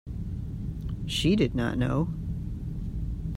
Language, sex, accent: English, female, United States English